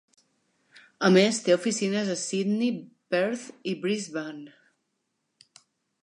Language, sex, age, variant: Catalan, female, 40-49, Balear